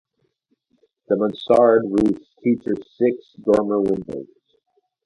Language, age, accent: English, 40-49, United States English